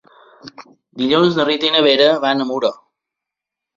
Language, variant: Catalan, Balear